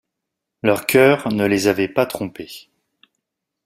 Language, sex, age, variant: French, male, 40-49, Français de métropole